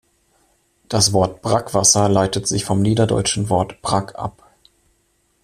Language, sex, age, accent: German, male, 19-29, Deutschland Deutsch